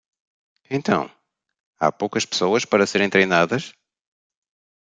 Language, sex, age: Portuguese, male, 40-49